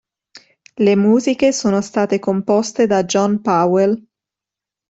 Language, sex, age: Italian, female, 19-29